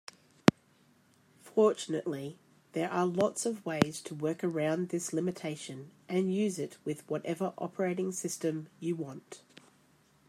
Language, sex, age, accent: English, female, 40-49, Australian English